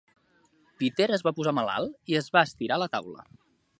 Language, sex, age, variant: Catalan, male, 19-29, Central